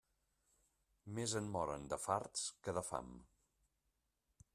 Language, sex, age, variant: Catalan, male, 50-59, Central